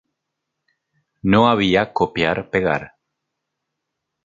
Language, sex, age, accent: Spanish, male, 30-39, Andino-Pacífico: Colombia, Perú, Ecuador, oeste de Bolivia y Venezuela andina